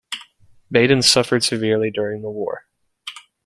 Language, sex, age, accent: English, male, 19-29, United States English